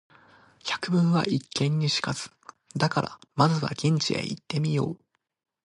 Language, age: Japanese, 19-29